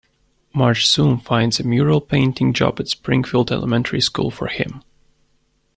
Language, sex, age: English, male, 19-29